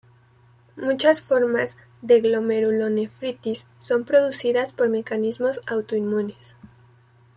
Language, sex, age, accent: Spanish, female, 19-29, México